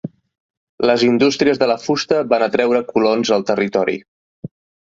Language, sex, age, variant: Catalan, male, 40-49, Central